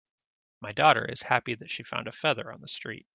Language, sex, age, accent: English, male, 40-49, United States English